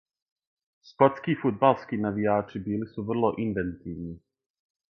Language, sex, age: Serbian, male, 30-39